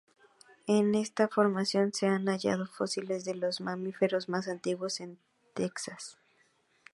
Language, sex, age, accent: Spanish, female, under 19, México